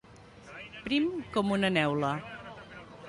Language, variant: Catalan, Central